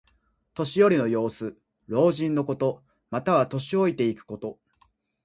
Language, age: Japanese, 19-29